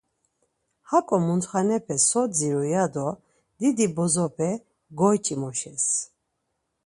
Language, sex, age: Laz, female, 40-49